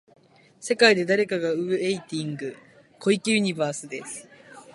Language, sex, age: Japanese, female, 19-29